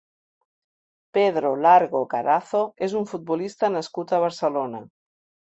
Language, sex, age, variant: Catalan, female, 50-59, Central